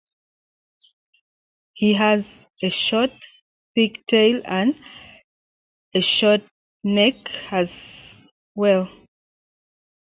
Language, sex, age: English, female, 30-39